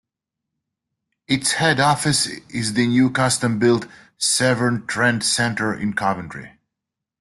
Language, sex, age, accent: English, male, 30-39, United States English